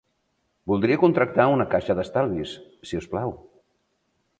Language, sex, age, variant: Catalan, male, 40-49, Nord-Occidental